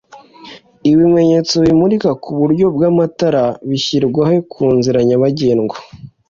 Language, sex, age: Kinyarwanda, male, 19-29